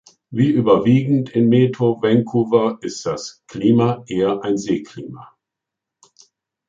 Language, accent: German, Deutschland Deutsch